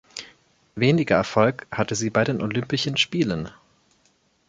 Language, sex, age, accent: German, male, 19-29, Deutschland Deutsch